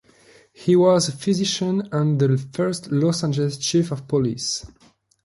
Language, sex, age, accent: English, male, 19-29, United States English